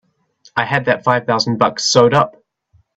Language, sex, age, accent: English, male, 19-29, New Zealand English